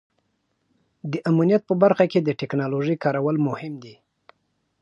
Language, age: Pashto, 30-39